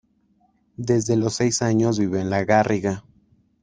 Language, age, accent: Spanish, under 19, México